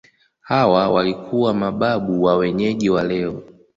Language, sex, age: Swahili, male, 19-29